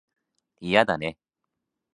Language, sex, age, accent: Japanese, male, 19-29, 関西弁